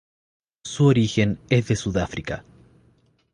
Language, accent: Spanish, Chileno: Chile, Cuyo